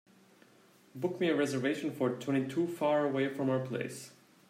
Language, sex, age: English, male, 30-39